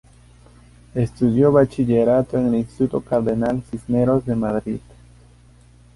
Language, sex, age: Spanish, male, 19-29